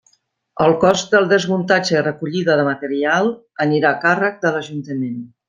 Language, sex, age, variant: Catalan, female, 50-59, Central